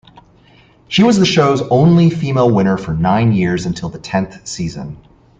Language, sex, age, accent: English, male, 30-39, United States English